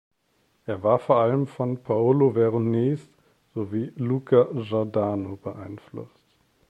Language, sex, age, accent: German, male, 30-39, Deutschland Deutsch